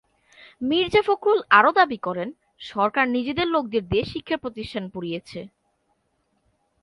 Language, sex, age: Bengali, female, 19-29